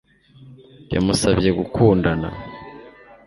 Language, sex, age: Kinyarwanda, male, 19-29